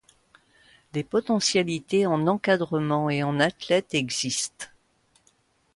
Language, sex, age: French, female, 60-69